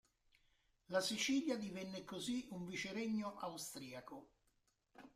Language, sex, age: Italian, male, 60-69